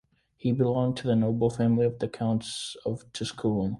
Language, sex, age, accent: English, male, 19-29, United States English